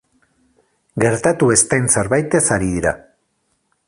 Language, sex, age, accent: Basque, male, 40-49, Mendebalekoa (Araba, Bizkaia, Gipuzkoako mendebaleko herri batzuk)